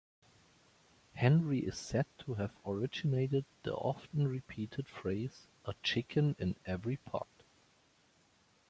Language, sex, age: English, male, 19-29